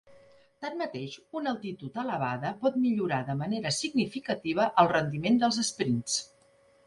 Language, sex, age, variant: Catalan, female, 50-59, Central